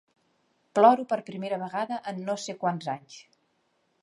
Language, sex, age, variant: Catalan, female, 40-49, Central